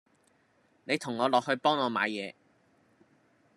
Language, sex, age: Cantonese, female, 19-29